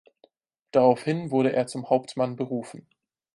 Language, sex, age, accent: German, male, 19-29, Deutschland Deutsch